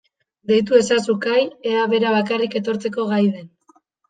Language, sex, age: Basque, female, 19-29